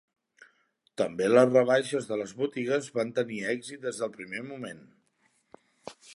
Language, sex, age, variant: Catalan, male, 30-39, Central